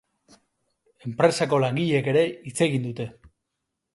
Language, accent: Basque, Mendebalekoa (Araba, Bizkaia, Gipuzkoako mendebaleko herri batzuk)